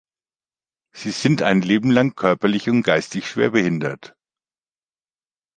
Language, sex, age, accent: German, male, 50-59, Deutschland Deutsch